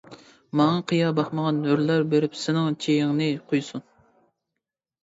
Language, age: Uyghur, 19-29